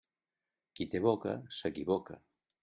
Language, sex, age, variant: Catalan, male, 60-69, Central